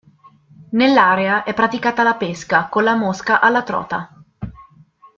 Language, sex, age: Italian, female, under 19